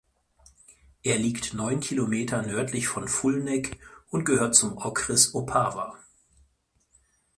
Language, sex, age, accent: German, male, 40-49, Deutschland Deutsch